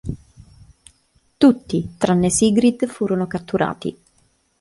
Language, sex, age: Italian, female, 30-39